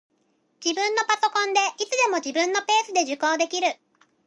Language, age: Japanese, 19-29